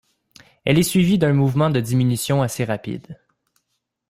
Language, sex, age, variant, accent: French, male, 19-29, Français d'Amérique du Nord, Français du Canada